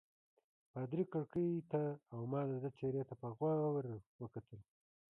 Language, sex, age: Pashto, male, 30-39